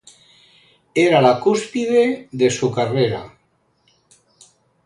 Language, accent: Spanish, España: Norte peninsular (Asturias, Castilla y León, Cantabria, País Vasco, Navarra, Aragón, La Rioja, Guadalajara, Cuenca)